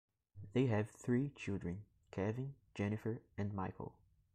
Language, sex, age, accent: English, male, 19-29, United States English